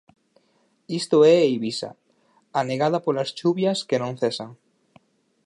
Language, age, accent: Galician, 19-29, Oriental (común en zona oriental)